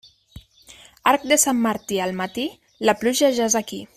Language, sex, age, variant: Catalan, female, 19-29, Nord-Occidental